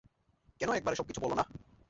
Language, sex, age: Bengali, male, 19-29